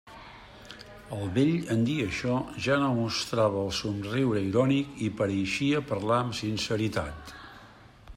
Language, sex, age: Catalan, male, 50-59